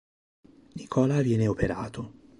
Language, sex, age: Italian, male, 30-39